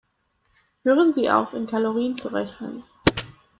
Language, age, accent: German, 19-29, Deutschland Deutsch